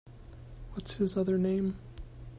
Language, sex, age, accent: English, male, 30-39, United States English